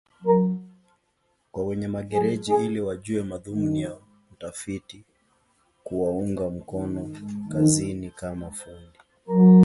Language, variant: Swahili, Kiswahili cha Bara ya Kenya